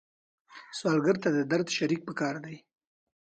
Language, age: Pashto, 19-29